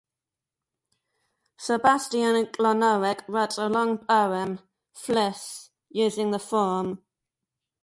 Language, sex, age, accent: English, male, under 19, England English